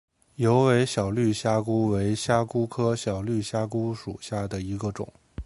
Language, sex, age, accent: Chinese, male, 19-29, 出生地：北京市